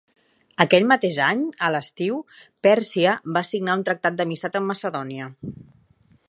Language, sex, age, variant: Catalan, female, 30-39, Central